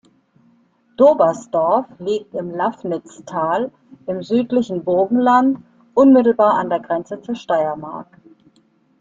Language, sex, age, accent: German, female, 50-59, Deutschland Deutsch